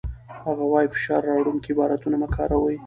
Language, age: Pashto, 19-29